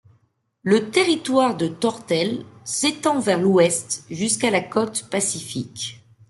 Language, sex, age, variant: French, female, 40-49, Français de métropole